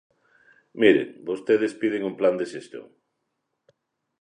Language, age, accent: Galician, 60-69, Normativo (estándar)